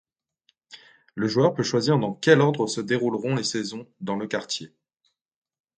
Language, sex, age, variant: French, male, 19-29, Français de métropole